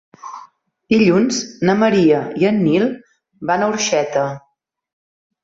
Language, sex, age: Catalan, female, 40-49